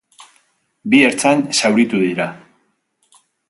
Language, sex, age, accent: Basque, male, 50-59, Mendebalekoa (Araba, Bizkaia, Gipuzkoako mendebaleko herri batzuk)